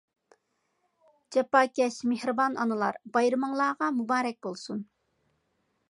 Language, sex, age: Uyghur, female, 40-49